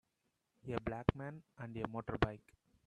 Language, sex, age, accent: English, male, 19-29, India and South Asia (India, Pakistan, Sri Lanka)